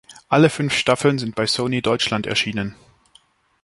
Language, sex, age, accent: German, male, 19-29, Schweizerdeutsch